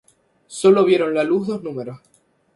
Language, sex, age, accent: Spanish, male, 19-29, España: Islas Canarias